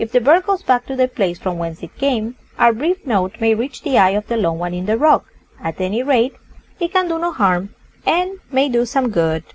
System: none